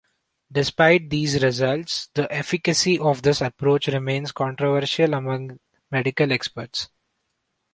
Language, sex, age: English, male, 19-29